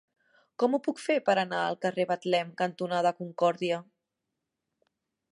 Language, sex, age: Catalan, female, 19-29